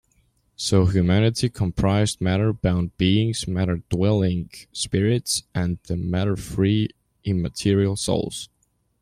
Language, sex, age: English, male, 19-29